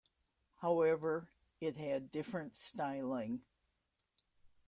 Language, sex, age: English, female, 70-79